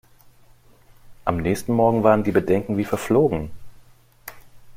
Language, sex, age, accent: German, male, 30-39, Deutschland Deutsch